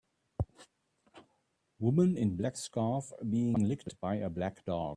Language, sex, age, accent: English, male, 60-69, Southern African (South Africa, Zimbabwe, Namibia)